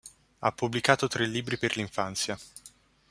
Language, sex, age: Italian, male, under 19